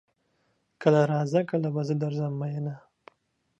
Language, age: Pashto, 19-29